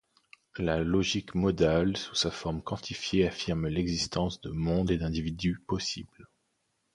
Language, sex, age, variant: French, male, 19-29, Français de métropole